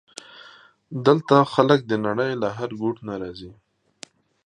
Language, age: Pashto, 30-39